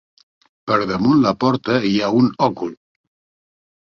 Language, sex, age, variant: Catalan, male, 60-69, Central